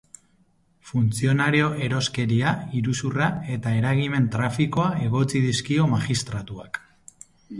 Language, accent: Basque, Mendebalekoa (Araba, Bizkaia, Gipuzkoako mendebaleko herri batzuk)